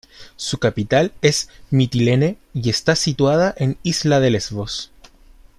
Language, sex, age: Spanish, male, 19-29